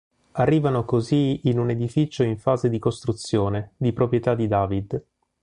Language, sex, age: Italian, male, 40-49